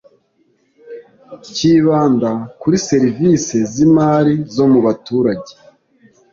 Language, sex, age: Kinyarwanda, male, 40-49